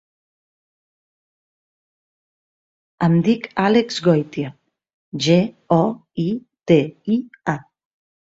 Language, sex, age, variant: Catalan, female, 30-39, Central